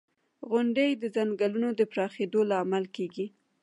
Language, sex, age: Pashto, female, 19-29